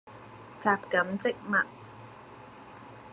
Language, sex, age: Cantonese, female, 19-29